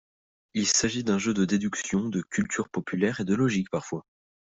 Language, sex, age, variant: French, male, under 19, Français de métropole